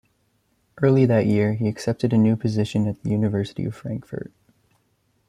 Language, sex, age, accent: English, male, 19-29, United States English